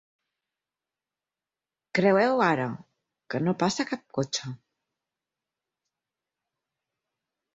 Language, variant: Catalan, Central